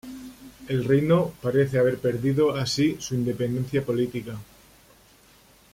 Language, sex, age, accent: Spanish, male, 40-49, España: Centro-Sur peninsular (Madrid, Toledo, Castilla-La Mancha)